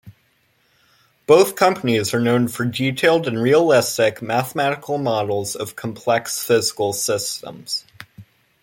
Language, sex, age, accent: English, male, under 19, United States English